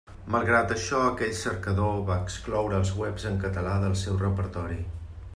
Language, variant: Catalan, Central